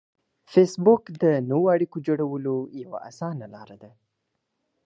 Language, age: Pashto, 19-29